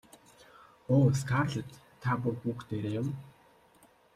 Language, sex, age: Mongolian, male, 19-29